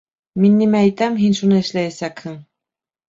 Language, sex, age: Bashkir, female, 30-39